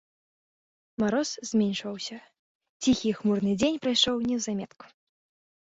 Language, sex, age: Belarusian, female, 19-29